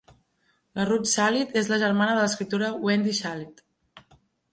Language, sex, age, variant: Catalan, female, 19-29, Central